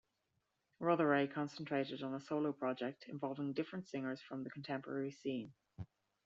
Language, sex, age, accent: English, female, 40-49, Irish English